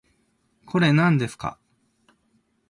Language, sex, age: Japanese, male, 60-69